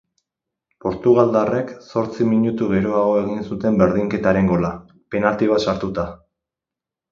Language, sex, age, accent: Basque, male, 19-29, Erdialdekoa edo Nafarra (Gipuzkoa, Nafarroa)